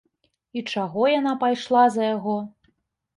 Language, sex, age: Belarusian, female, 30-39